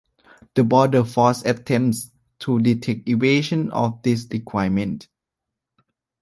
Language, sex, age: English, male, 19-29